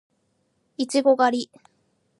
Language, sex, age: Japanese, female, 19-29